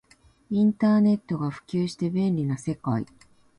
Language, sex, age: Japanese, female, 50-59